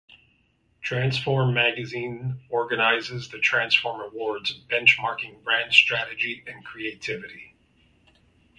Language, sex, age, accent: English, male, 40-49, United States English